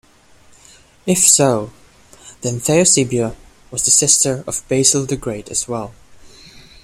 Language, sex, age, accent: English, male, 19-29, Filipino